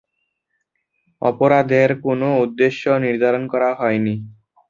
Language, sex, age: Bengali, male, 19-29